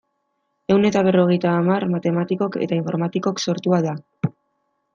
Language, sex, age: Basque, female, 19-29